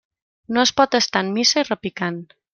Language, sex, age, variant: Catalan, female, 30-39, Central